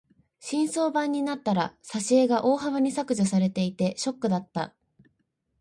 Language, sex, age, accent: Japanese, female, 19-29, 標準語